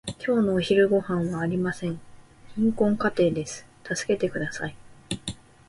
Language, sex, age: Japanese, female, 19-29